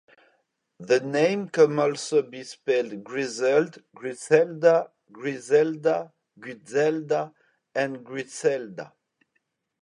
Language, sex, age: English, male, 30-39